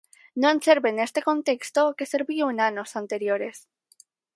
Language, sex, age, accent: Galician, female, under 19, Normativo (estándar)